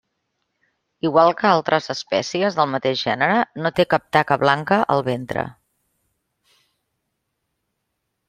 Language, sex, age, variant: Catalan, female, 50-59, Central